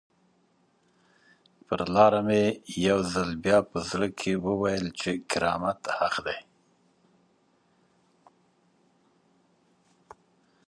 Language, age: Pashto, 50-59